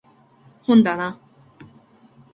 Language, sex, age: Japanese, female, 19-29